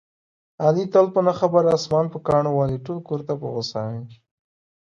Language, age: Pashto, under 19